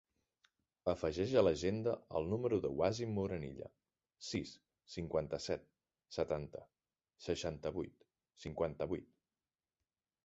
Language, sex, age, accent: Catalan, male, 30-39, central; nord-occidental; septentrional